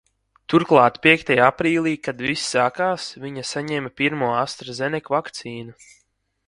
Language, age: Latvian, under 19